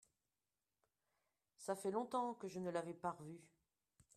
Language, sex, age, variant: French, female, 60-69, Français de métropole